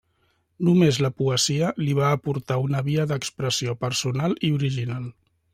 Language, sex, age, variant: Catalan, male, 50-59, Central